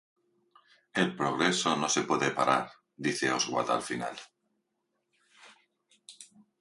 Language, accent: Spanish, España: Centro-Sur peninsular (Madrid, Toledo, Castilla-La Mancha)